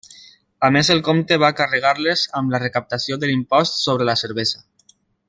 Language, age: Catalan, 19-29